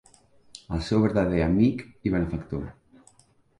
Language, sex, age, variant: Catalan, male, 40-49, Central